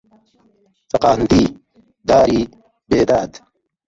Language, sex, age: Central Kurdish, male, 30-39